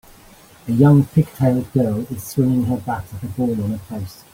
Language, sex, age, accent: English, male, 50-59, England English